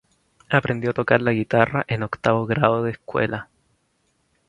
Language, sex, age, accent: Spanish, female, 19-29, Chileno: Chile, Cuyo